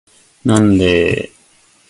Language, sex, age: Japanese, male, 19-29